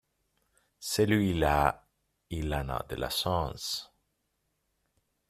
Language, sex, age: French, male, 30-39